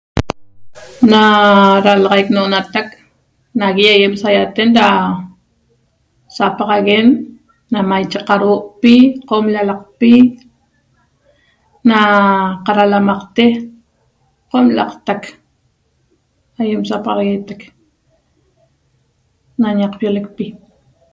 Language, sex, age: Toba, female, 40-49